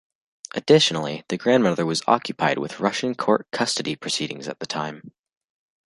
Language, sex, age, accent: English, female, under 19, United States English